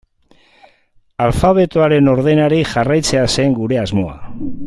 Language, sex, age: Basque, male, 60-69